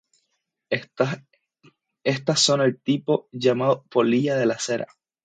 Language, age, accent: Spanish, 19-29, España: Islas Canarias